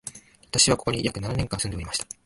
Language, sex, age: Japanese, male, 19-29